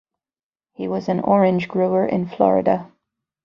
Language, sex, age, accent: English, female, 30-39, Northern Irish; yorkshire